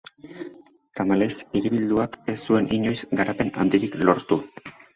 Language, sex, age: Basque, male, 50-59